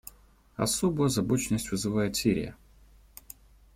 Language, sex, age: Russian, male, 30-39